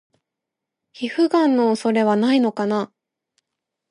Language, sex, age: Japanese, female, 19-29